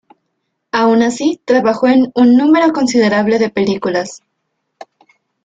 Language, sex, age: Spanish, female, 19-29